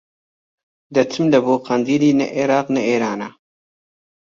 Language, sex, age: Central Kurdish, male, 19-29